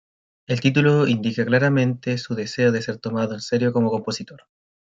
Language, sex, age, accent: Spanish, male, 19-29, Chileno: Chile, Cuyo